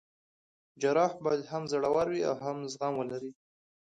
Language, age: Pashto, 19-29